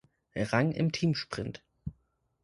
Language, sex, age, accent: German, male, 30-39, Deutschland Deutsch